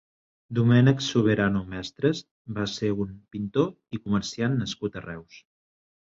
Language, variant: Catalan, Central